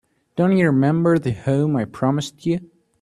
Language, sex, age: English, male, under 19